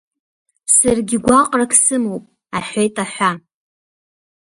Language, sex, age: Abkhazian, female, 19-29